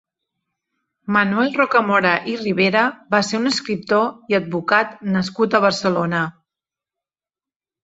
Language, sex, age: Catalan, female, 40-49